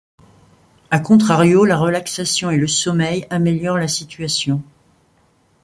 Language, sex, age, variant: French, female, 60-69, Français de métropole